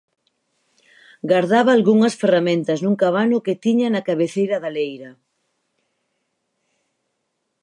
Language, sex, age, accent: Galician, female, 30-39, Normativo (estándar)